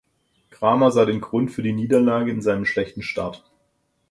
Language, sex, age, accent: German, male, 50-59, Deutschland Deutsch